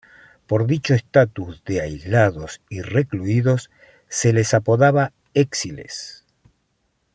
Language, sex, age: Spanish, male, 50-59